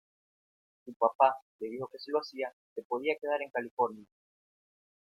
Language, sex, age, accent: Spanish, male, 19-29, Caribe: Cuba, Venezuela, Puerto Rico, República Dominicana, Panamá, Colombia caribeña, México caribeño, Costa del golfo de México